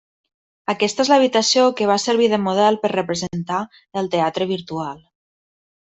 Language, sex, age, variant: Catalan, female, 30-39, Septentrional